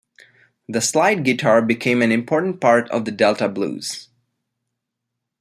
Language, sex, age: English, male, 50-59